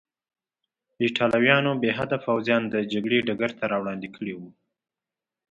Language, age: Pashto, 19-29